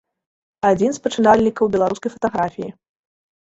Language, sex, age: Belarusian, female, 19-29